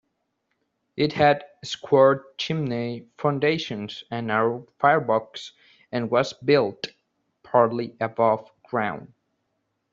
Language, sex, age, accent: English, male, 19-29, United States English